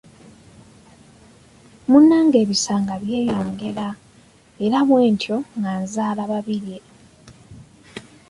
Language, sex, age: Ganda, female, 19-29